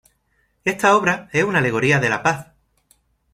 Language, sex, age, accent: Spanish, male, 30-39, España: Sur peninsular (Andalucia, Extremadura, Murcia)